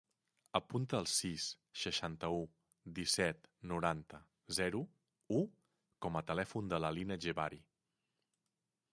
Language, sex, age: Catalan, male, 40-49